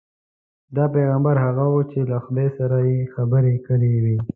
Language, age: Pashto, 19-29